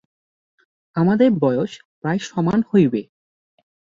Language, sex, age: Bengali, male, 19-29